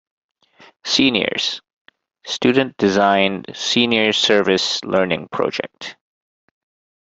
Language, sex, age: English, male, 19-29